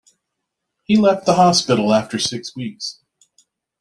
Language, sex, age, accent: English, male, 30-39, United States English